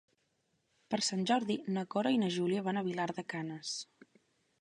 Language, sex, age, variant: Catalan, female, 19-29, Central